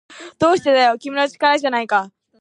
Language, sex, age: Japanese, female, under 19